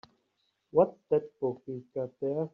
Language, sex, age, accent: English, male, 30-39, United States English